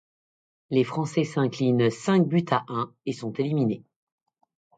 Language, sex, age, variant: French, female, 40-49, Français de métropole